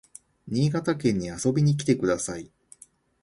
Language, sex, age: Japanese, male, 40-49